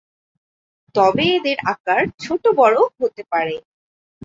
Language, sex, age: Bengali, female, 19-29